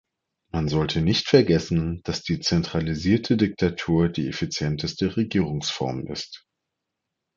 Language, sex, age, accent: German, male, 30-39, Deutschland Deutsch